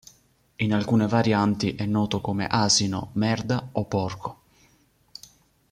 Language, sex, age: Italian, male, 19-29